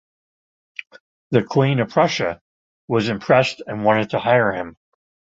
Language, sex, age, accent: English, male, 70-79, England English